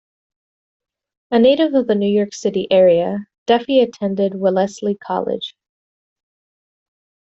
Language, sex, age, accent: English, female, 30-39, United States English